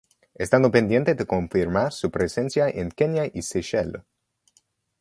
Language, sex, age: Spanish, male, 19-29